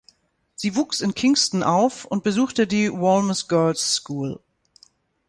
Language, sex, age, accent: German, female, 50-59, Deutschland Deutsch